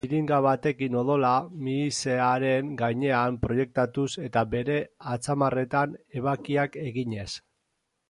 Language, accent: Basque, Mendebalekoa (Araba, Bizkaia, Gipuzkoako mendebaleko herri batzuk)